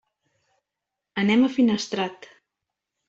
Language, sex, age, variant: Catalan, female, 50-59, Central